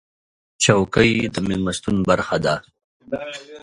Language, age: Pashto, 30-39